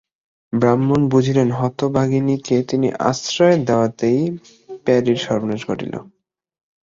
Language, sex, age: Bengali, male, under 19